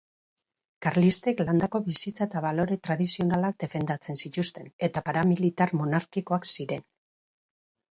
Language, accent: Basque, Erdialdekoa edo Nafarra (Gipuzkoa, Nafarroa)